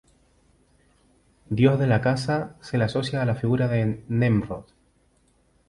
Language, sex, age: Spanish, male, 19-29